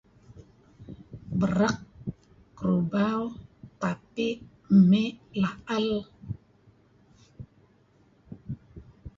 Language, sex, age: Kelabit, female, 50-59